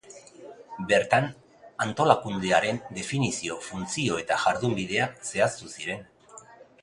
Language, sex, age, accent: Basque, male, 40-49, Mendebalekoa (Araba, Bizkaia, Gipuzkoako mendebaleko herri batzuk)